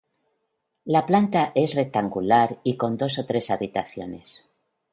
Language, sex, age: Spanish, female, 60-69